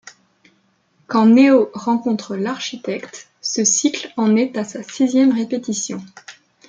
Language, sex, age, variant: French, female, 19-29, Français de métropole